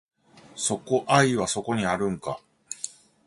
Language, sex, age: Japanese, male, 50-59